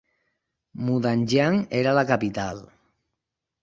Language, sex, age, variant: Catalan, male, 30-39, Nord-Occidental